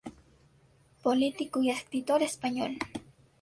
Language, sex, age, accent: Spanish, female, under 19, América central